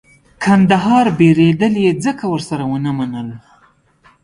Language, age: Pashto, 30-39